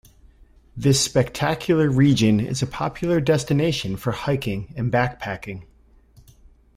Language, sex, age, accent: English, male, 40-49, United States English